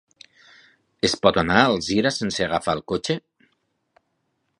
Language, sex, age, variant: Catalan, male, 50-59, Septentrional